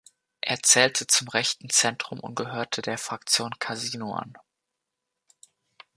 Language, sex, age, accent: German, male, 19-29, Deutschland Deutsch